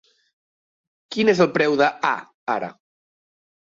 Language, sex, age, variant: Catalan, male, 30-39, Central